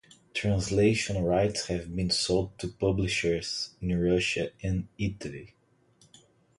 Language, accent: English, Brazilian